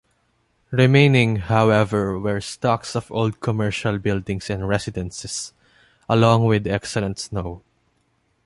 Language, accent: English, Filipino